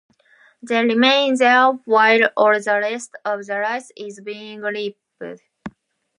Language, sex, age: English, female, 19-29